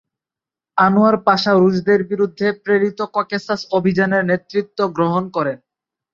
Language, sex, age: Bengali, male, 19-29